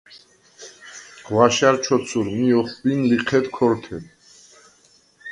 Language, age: Svan, 40-49